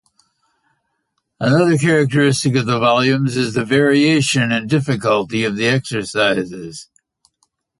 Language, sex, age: English, male, 80-89